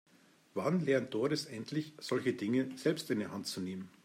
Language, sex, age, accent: German, male, 50-59, Deutschland Deutsch